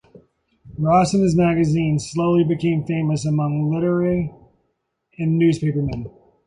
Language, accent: English, United States English